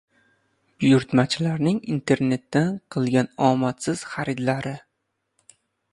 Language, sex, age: Uzbek, male, under 19